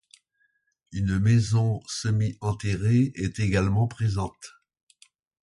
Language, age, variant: French, 70-79, Français de métropole